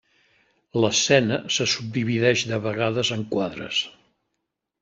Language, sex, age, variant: Catalan, male, 70-79, Central